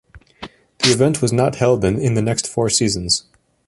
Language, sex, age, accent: English, male, 30-39, United States English